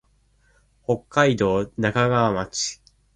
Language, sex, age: Japanese, male, 19-29